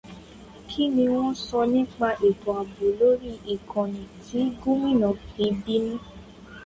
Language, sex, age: Yoruba, female, 19-29